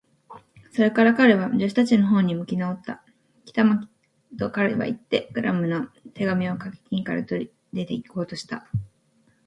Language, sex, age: Japanese, female, 19-29